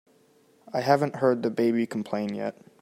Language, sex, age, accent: English, male, under 19, United States English